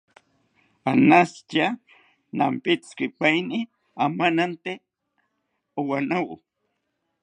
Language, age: South Ucayali Ashéninka, 60-69